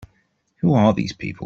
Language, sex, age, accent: English, male, 30-39, England English